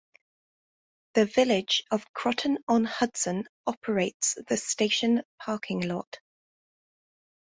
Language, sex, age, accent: English, female, 30-39, England English